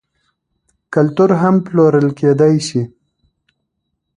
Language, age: Pashto, 19-29